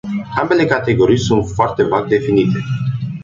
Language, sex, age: Romanian, male, 19-29